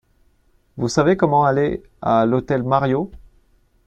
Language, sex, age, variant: French, male, 19-29, Français de métropole